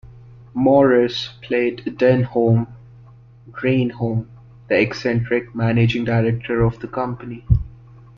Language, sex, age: English, male, 19-29